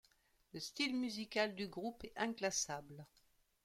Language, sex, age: French, female, 50-59